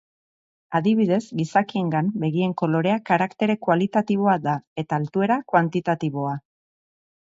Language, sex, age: Basque, female, 40-49